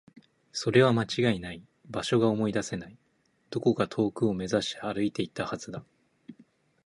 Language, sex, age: Japanese, male, 19-29